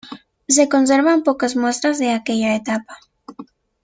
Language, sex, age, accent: Spanish, female, 19-29, América central